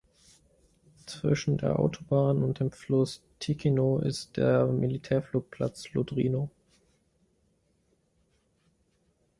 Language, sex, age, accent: German, male, 19-29, Deutschland Deutsch